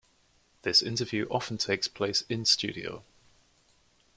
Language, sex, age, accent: English, male, 19-29, England English